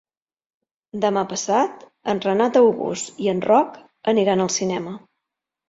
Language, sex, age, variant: Catalan, female, 40-49, Central